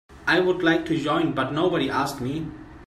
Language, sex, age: English, male, 19-29